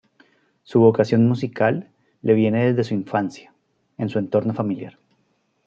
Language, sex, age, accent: Spanish, male, 30-39, Andino-Pacífico: Colombia, Perú, Ecuador, oeste de Bolivia y Venezuela andina